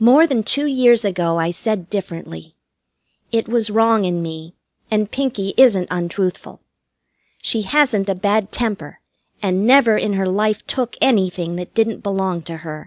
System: none